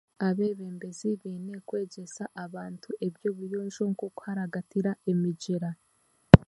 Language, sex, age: Chiga, female, 19-29